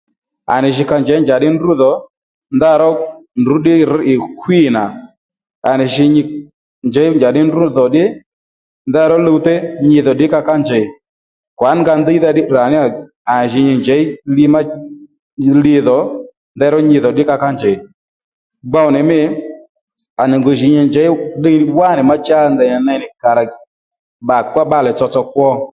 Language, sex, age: Lendu, male, 30-39